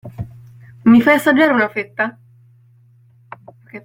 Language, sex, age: Italian, female, 19-29